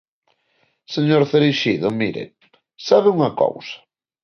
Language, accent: Galician, Neofalante